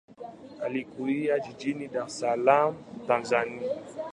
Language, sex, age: Swahili, male, 19-29